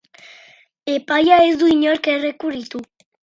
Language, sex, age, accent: Basque, female, under 19, Erdialdekoa edo Nafarra (Gipuzkoa, Nafarroa)